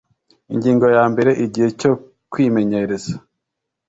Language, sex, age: Kinyarwanda, male, 19-29